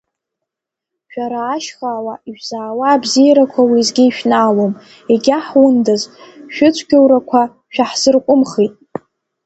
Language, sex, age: Abkhazian, female, under 19